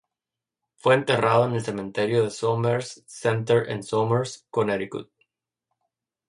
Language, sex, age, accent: Spanish, male, 30-39, México